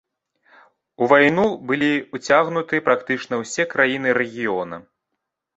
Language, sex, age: Belarusian, male, 19-29